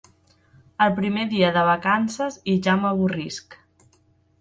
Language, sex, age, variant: Catalan, female, 30-39, Central